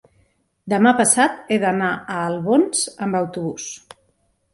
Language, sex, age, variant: Catalan, female, 40-49, Central